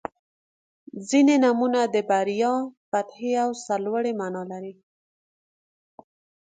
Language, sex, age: Pashto, female, 19-29